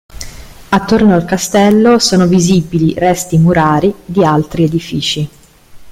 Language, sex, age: Italian, female, 30-39